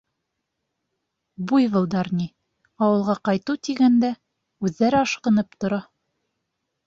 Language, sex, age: Bashkir, female, 19-29